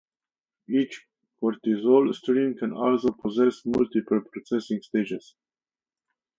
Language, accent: English, England English